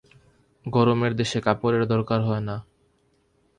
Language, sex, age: Bengali, male, 19-29